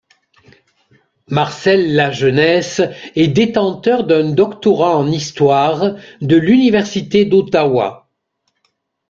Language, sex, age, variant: French, male, 50-59, Français de métropole